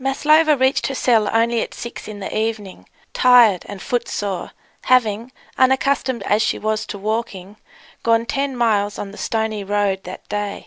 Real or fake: real